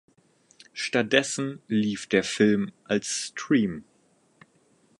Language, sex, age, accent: German, male, 19-29, Deutschland Deutsch